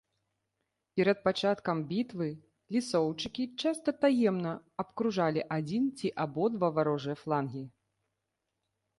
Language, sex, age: Belarusian, female, 30-39